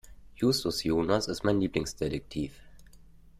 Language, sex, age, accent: German, male, 30-39, Deutschland Deutsch